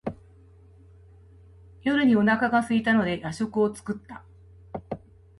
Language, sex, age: Japanese, female, 60-69